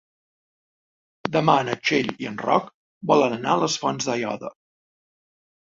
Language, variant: Catalan, Central